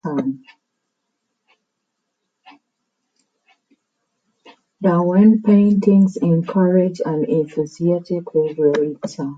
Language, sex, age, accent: English, female, 30-39, United States English